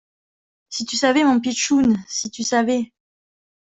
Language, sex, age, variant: French, female, 30-39, Français de métropole